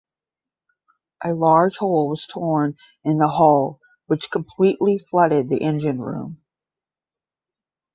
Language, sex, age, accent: English, female, 40-49, United States English; Midwestern